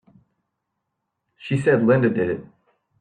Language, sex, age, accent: English, male, 19-29, United States English